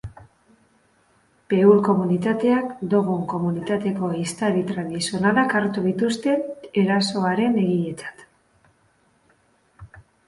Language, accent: Basque, Mendebalekoa (Araba, Bizkaia, Gipuzkoako mendebaleko herri batzuk)